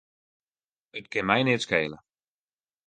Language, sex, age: Western Frisian, male, 19-29